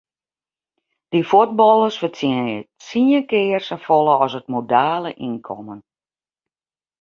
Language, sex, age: Western Frisian, female, 50-59